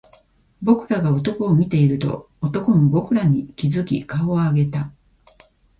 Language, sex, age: Japanese, female, 50-59